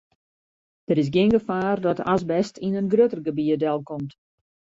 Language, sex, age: Western Frisian, female, 50-59